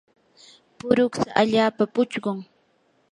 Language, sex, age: Yanahuanca Pasco Quechua, female, 19-29